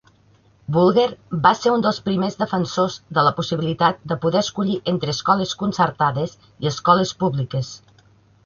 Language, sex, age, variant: Catalan, female, 30-39, Central